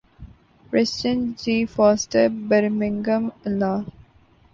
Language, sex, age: Urdu, male, 19-29